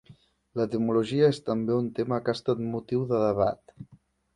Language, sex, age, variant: Catalan, male, 19-29, Central